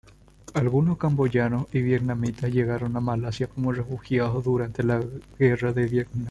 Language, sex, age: Spanish, male, 19-29